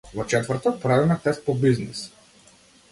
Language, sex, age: Macedonian, male, 19-29